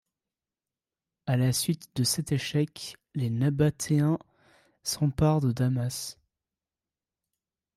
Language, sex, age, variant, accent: French, male, 19-29, Français d'Europe, Français de Suisse